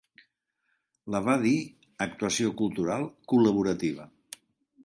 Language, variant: Catalan, Central